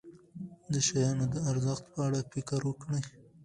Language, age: Pashto, 19-29